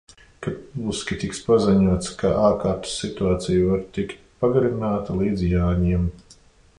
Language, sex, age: Latvian, male, 40-49